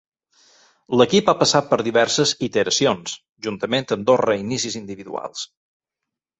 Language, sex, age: Catalan, male, 50-59